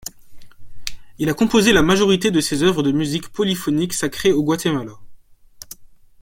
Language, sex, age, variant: French, male, under 19, Français de métropole